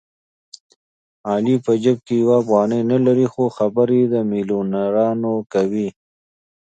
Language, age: Pashto, 30-39